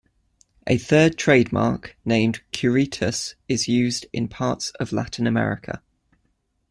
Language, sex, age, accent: English, male, 19-29, England English